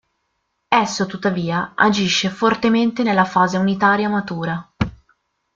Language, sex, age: Italian, female, under 19